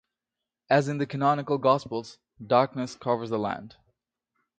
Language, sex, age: English, male, 19-29